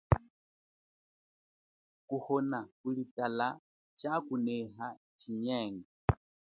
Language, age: Chokwe, 40-49